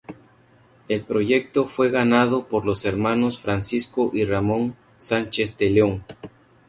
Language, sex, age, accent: Spanish, male, 30-39, México